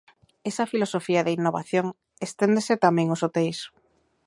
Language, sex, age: Galician, female, 30-39